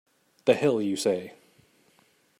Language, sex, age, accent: English, male, 30-39, United States English